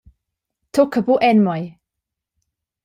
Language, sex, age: Romansh, female, 19-29